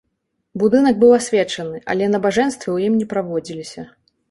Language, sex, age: Belarusian, female, 30-39